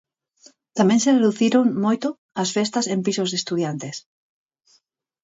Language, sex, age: Galician, female, 40-49